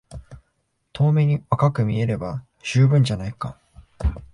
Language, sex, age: Japanese, male, 19-29